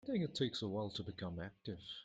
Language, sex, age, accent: English, male, 19-29, India and South Asia (India, Pakistan, Sri Lanka)